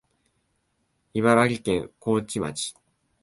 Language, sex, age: Japanese, male, 19-29